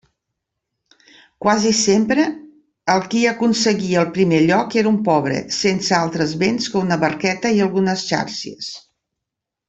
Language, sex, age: Catalan, female, 60-69